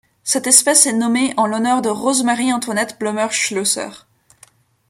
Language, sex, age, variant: French, female, 19-29, Français de métropole